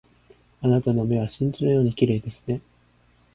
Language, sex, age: Japanese, male, 19-29